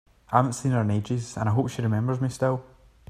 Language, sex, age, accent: English, male, 19-29, Scottish English